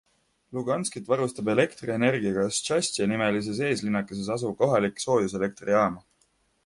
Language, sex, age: Estonian, male, 19-29